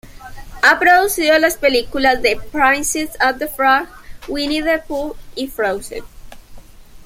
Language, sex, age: Spanish, female, 19-29